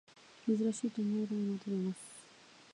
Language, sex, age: Japanese, female, 19-29